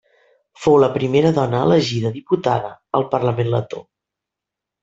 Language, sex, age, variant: Catalan, female, 40-49, Central